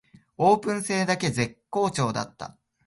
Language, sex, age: Japanese, male, 19-29